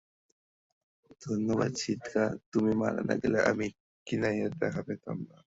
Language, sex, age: Bengali, male, 19-29